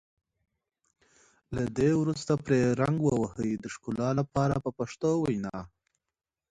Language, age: Pashto, 19-29